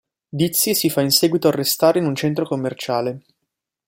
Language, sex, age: Italian, male, 19-29